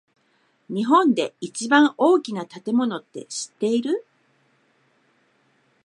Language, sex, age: Japanese, female, 50-59